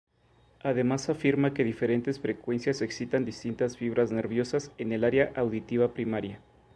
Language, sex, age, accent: Spanish, male, 30-39, México